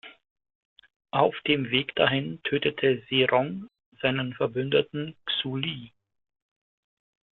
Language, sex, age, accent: German, male, 40-49, Deutschland Deutsch